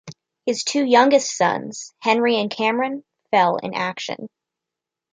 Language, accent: English, Canadian English